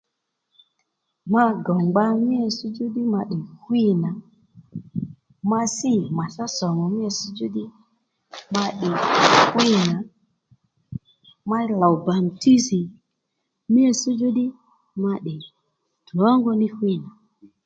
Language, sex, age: Lendu, female, 30-39